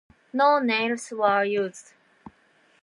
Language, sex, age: English, female, 19-29